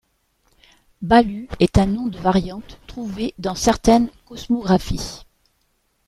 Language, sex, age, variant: French, female, 40-49, Français de métropole